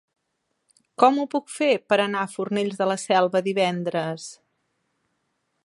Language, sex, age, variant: Catalan, female, 40-49, Central